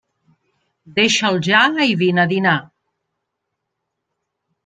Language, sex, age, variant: Catalan, female, 50-59, Central